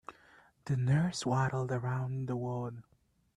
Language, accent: English, West Indies and Bermuda (Bahamas, Bermuda, Jamaica, Trinidad)